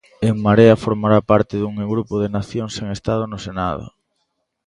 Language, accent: Galician, Normativo (estándar)